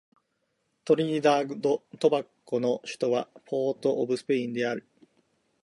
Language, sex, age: Japanese, male, 40-49